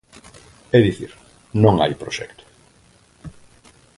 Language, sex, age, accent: Galician, male, 50-59, Normativo (estándar)